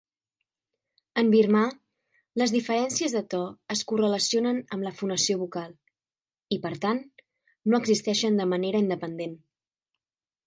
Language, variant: Catalan, Central